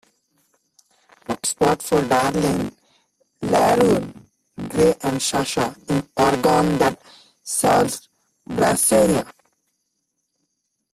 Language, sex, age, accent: English, male, 19-29, India and South Asia (India, Pakistan, Sri Lanka)